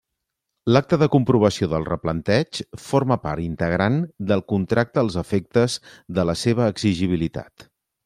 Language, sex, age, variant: Catalan, male, 40-49, Central